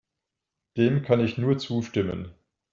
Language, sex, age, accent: German, male, 50-59, Deutschland Deutsch